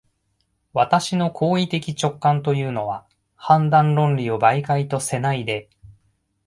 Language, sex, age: Japanese, male, 30-39